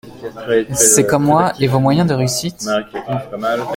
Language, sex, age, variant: French, male, 19-29, Français de métropole